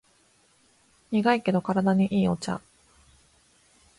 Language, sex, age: Japanese, female, 19-29